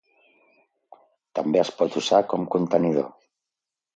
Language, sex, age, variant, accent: Catalan, male, 50-59, Central, central